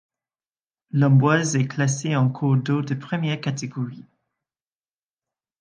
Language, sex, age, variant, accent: French, male, 19-29, Français d'Europe, Français du Royaume-Uni